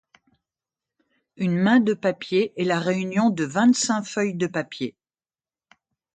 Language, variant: French, Français de métropole